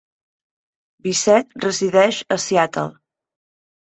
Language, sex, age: Catalan, female, 40-49